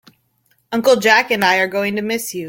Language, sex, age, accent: English, female, 19-29, United States English